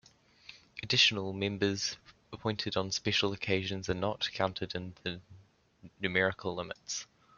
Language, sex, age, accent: English, female, under 19, New Zealand English